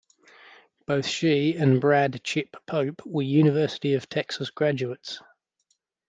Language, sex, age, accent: English, male, 30-39, England English